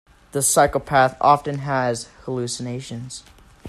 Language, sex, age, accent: English, male, under 19, United States English